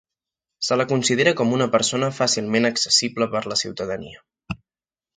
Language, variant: Catalan, Central